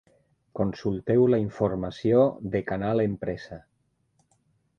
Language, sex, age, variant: Catalan, male, 50-59, Nord-Occidental